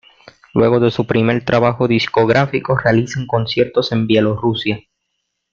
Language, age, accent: Spanish, 90+, Caribe: Cuba, Venezuela, Puerto Rico, República Dominicana, Panamá, Colombia caribeña, México caribeño, Costa del golfo de México